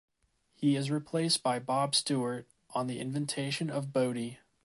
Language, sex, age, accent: English, male, 30-39, United States English